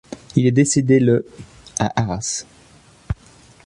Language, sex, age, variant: French, male, 30-39, Français de métropole